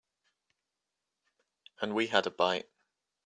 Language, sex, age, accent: English, male, 19-29, England English